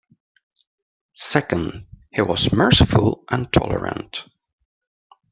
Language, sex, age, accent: English, male, 50-59, United States English